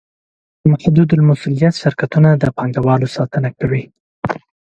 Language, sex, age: Pashto, male, 19-29